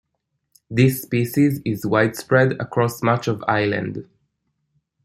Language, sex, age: English, male, 19-29